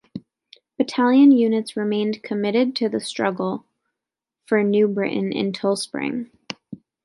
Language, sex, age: English, female, 19-29